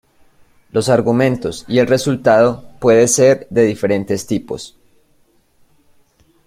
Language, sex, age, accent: Spanish, male, 19-29, Andino-Pacífico: Colombia, Perú, Ecuador, oeste de Bolivia y Venezuela andina